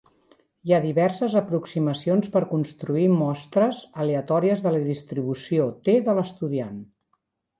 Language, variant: Catalan, Central